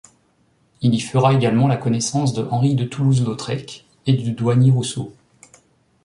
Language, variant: French, Français de métropole